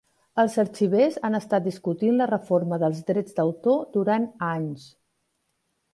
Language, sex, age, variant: Catalan, female, 40-49, Central